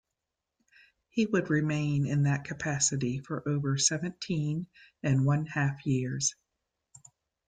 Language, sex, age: English, female, 50-59